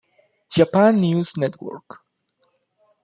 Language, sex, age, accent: Spanish, male, 30-39, México